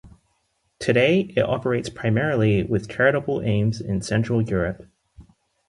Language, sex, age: English, male, 19-29